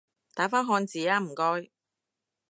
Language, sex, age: Cantonese, female, 30-39